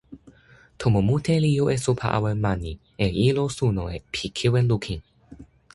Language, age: Toki Pona, under 19